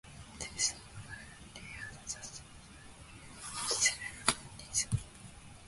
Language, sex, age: English, female, 19-29